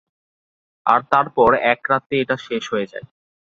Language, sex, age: Bengali, male, 19-29